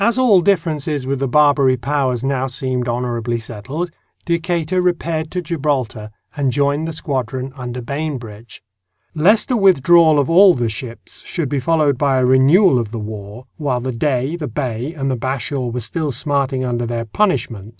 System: none